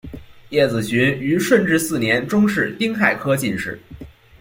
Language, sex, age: Chinese, male, under 19